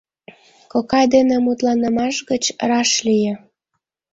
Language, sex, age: Mari, female, 19-29